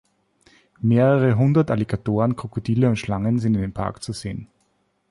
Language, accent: German, Österreichisches Deutsch